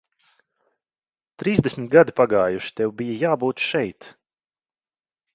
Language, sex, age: Latvian, male, 30-39